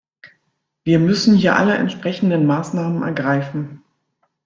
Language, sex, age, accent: German, female, 50-59, Deutschland Deutsch